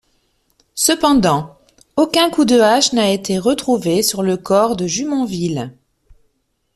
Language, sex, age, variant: French, male, 19-29, Français de métropole